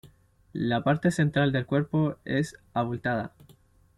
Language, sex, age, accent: Spanish, male, 19-29, Chileno: Chile, Cuyo